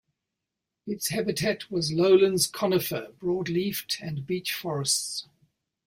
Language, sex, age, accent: English, male, 70-79, New Zealand English